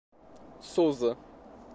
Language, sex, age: Portuguese, male, 19-29